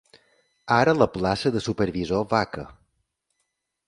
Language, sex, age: Catalan, male, 40-49